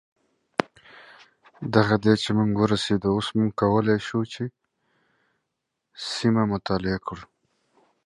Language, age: English, 19-29